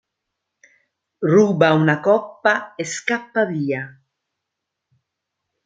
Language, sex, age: Italian, female, 50-59